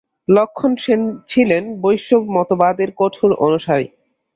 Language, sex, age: Bengali, male, under 19